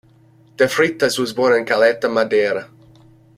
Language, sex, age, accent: English, male, 30-39, United States English